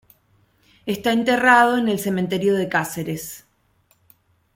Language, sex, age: Spanish, female, 40-49